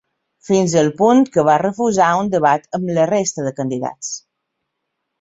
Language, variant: Catalan, Balear